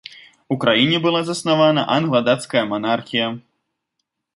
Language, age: Belarusian, 19-29